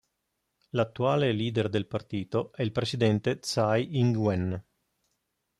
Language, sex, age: Italian, male, 50-59